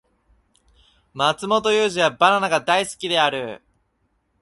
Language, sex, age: Japanese, male, 19-29